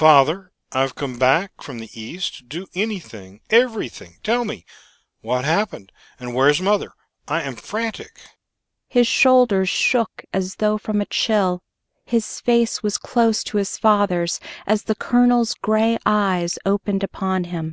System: none